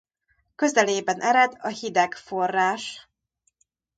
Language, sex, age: Hungarian, female, 30-39